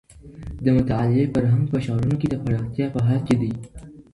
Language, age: Pashto, under 19